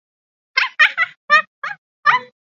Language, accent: English, United States English